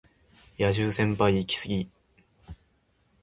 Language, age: Japanese, 19-29